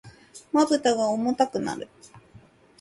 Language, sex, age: Japanese, female, 19-29